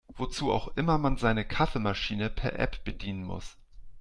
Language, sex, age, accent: German, male, 40-49, Deutschland Deutsch